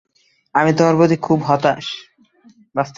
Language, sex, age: Bengali, male, under 19